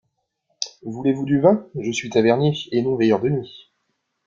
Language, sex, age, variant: French, male, 30-39, Français de métropole